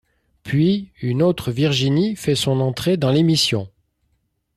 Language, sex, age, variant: French, male, 50-59, Français de métropole